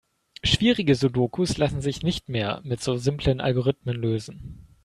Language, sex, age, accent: German, male, 19-29, Deutschland Deutsch